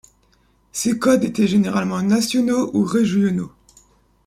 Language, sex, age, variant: French, male, under 19, Français de métropole